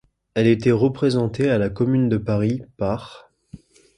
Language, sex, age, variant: French, male, 19-29, Français de métropole